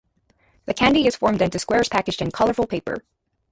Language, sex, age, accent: English, female, 19-29, United States English